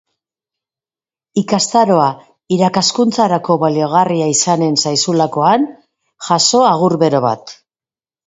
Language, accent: Basque, Mendebalekoa (Araba, Bizkaia, Gipuzkoako mendebaleko herri batzuk)